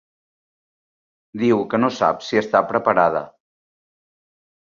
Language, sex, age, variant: Catalan, male, 40-49, Central